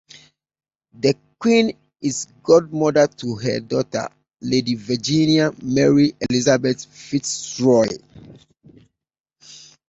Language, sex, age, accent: English, male, 30-39, United States English